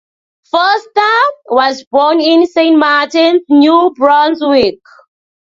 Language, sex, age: English, female, 19-29